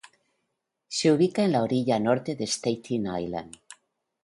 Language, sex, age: Spanish, female, 60-69